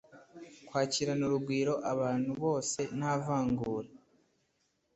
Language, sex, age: Kinyarwanda, male, under 19